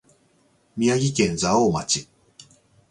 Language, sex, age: Japanese, male, 40-49